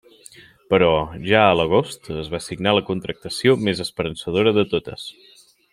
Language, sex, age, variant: Catalan, male, 30-39, Central